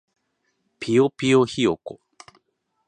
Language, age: Japanese, 50-59